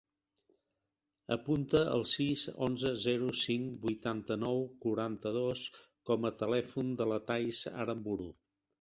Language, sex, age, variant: Catalan, male, 60-69, Central